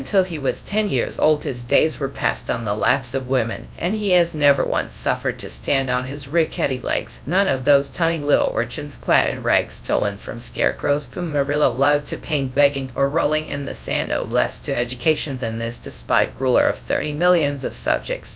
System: TTS, GradTTS